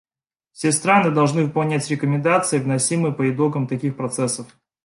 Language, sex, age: Russian, male, 19-29